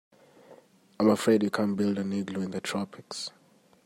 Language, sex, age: English, male, 19-29